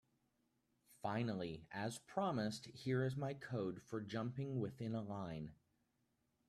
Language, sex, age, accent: English, male, 30-39, United States English